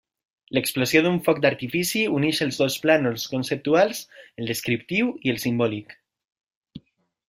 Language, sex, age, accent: Catalan, male, 19-29, valencià